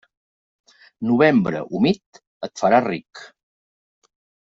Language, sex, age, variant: Catalan, male, 50-59, Central